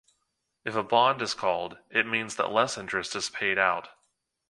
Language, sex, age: English, male, 30-39